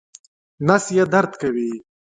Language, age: Pashto, 19-29